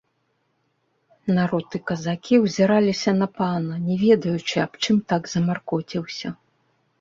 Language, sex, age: Belarusian, female, 50-59